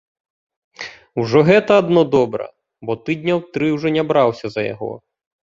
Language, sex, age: Belarusian, male, 30-39